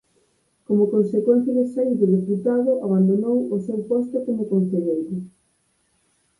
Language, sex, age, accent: Galician, female, 30-39, Normativo (estándar)